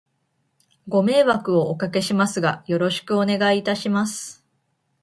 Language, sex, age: Japanese, female, 19-29